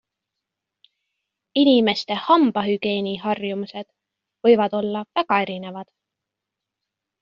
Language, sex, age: Estonian, female, 19-29